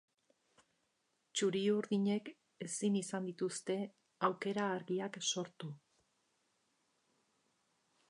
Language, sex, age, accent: Basque, female, 50-59, Erdialdekoa edo Nafarra (Gipuzkoa, Nafarroa)